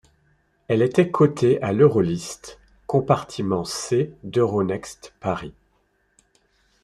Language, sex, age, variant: French, male, 40-49, Français de métropole